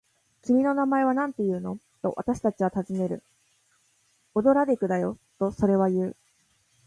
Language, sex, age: Japanese, male, 19-29